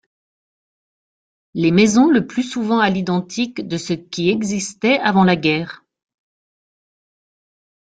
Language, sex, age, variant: French, female, 60-69, Français de métropole